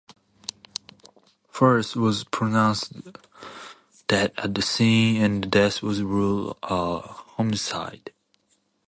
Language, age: English, 19-29